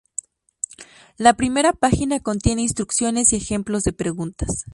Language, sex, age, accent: Spanish, female, 19-29, México